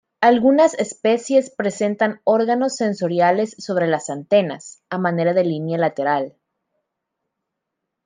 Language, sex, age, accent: Spanish, female, 19-29, América central